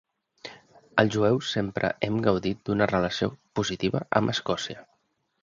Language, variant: Catalan, Central